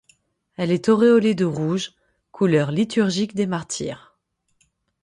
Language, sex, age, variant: French, female, 30-39, Français de métropole